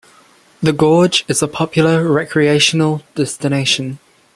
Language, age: English, under 19